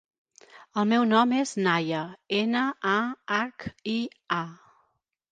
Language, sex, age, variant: Catalan, female, 40-49, Central